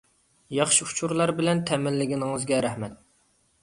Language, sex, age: Uyghur, male, 19-29